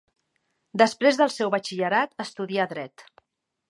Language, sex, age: Catalan, female, 50-59